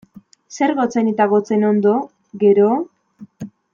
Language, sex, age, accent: Basque, female, 19-29, Mendebalekoa (Araba, Bizkaia, Gipuzkoako mendebaleko herri batzuk)